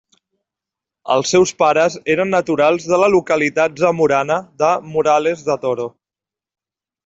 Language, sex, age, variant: Catalan, male, 30-39, Central